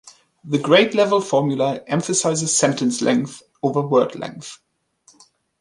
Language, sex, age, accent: English, male, 40-49, England English